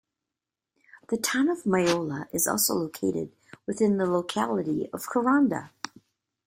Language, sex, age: English, female, 50-59